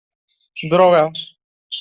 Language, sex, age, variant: Catalan, male, 30-39, Central